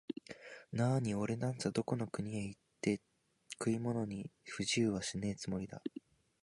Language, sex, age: Japanese, male, 19-29